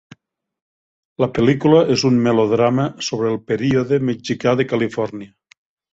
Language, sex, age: Catalan, male, 50-59